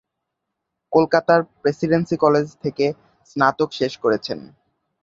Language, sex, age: Bengali, male, under 19